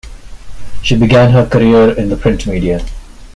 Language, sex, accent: English, male, England English